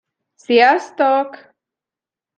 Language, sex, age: Hungarian, female, 19-29